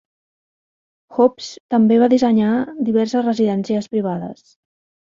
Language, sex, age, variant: Catalan, female, 40-49, Central